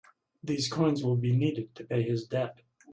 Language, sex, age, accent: English, male, 70-79, United States English